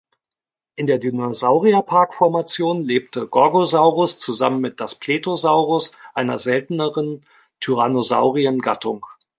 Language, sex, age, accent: German, male, 40-49, Deutschland Deutsch